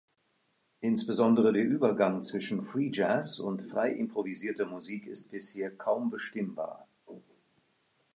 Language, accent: German, Schweizerdeutsch